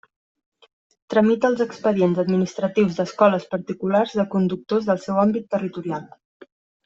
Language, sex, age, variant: Catalan, female, 19-29, Central